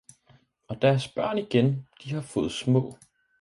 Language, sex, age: Danish, male, 19-29